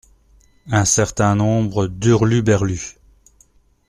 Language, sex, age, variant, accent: French, male, 40-49, Français d'Europe, Français de Belgique